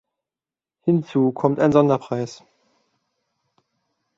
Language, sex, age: German, male, 19-29